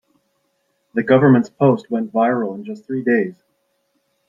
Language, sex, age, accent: English, male, 40-49, United States English